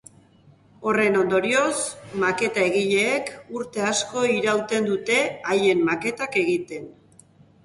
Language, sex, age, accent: Basque, female, 40-49, Mendebalekoa (Araba, Bizkaia, Gipuzkoako mendebaleko herri batzuk)